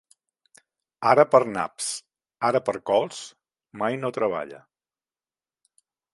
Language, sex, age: Catalan, male, 50-59